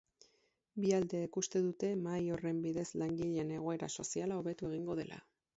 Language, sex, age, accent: Basque, female, 19-29, Erdialdekoa edo Nafarra (Gipuzkoa, Nafarroa)